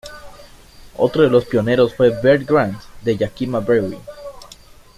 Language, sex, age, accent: Spanish, male, under 19, México